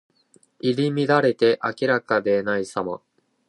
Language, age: Japanese, 19-29